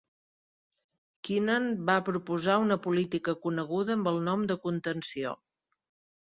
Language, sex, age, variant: Catalan, female, 50-59, Central